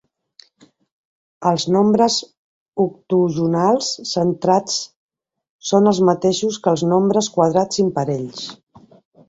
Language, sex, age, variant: Catalan, female, 40-49, Central